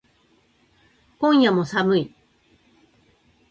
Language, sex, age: Japanese, female, 50-59